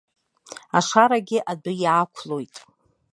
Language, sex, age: Abkhazian, female, 40-49